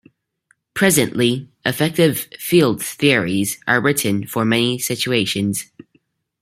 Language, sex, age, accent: English, male, under 19, United States English